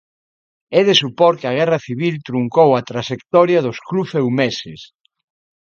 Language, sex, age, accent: Galician, male, 60-69, Atlántico (seseo e gheada)